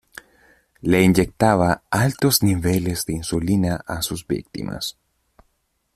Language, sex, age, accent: Spanish, male, 19-29, Chileno: Chile, Cuyo